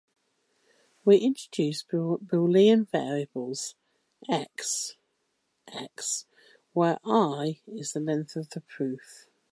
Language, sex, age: English, female, 50-59